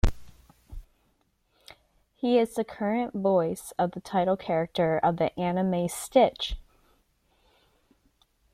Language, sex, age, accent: English, female, 19-29, United States English